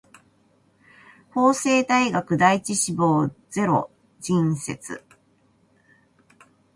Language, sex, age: Japanese, female, 40-49